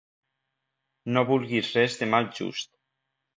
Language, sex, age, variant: Catalan, male, 19-29, Valencià septentrional